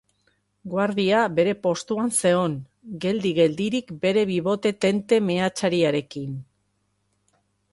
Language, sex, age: Basque, female, 50-59